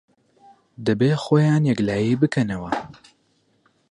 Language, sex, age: Central Kurdish, male, 19-29